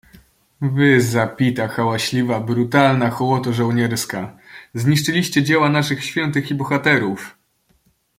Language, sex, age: Polish, male, 19-29